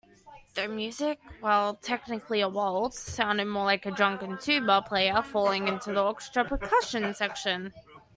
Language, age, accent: English, under 19, Australian English